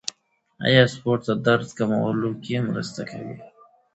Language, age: Pashto, 19-29